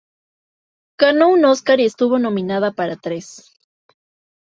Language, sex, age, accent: Spanish, female, 19-29, México